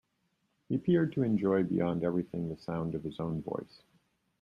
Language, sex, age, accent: English, male, 60-69, United States English